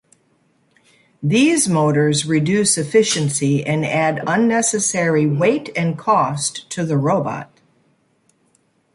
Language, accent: English, United States English